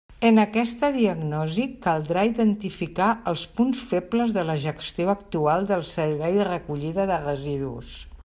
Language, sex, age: Catalan, female, 60-69